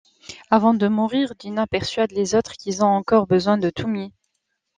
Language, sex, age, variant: French, female, 30-39, Français de métropole